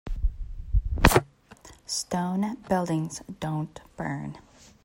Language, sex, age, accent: English, female, 40-49, United States English